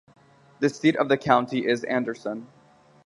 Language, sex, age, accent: English, male, 19-29, United States English